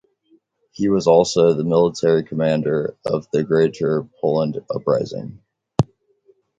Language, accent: English, United States English